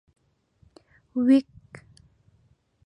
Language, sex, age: Thai, female, 19-29